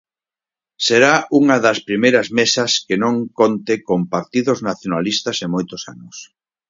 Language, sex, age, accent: Galician, male, 50-59, Normativo (estándar)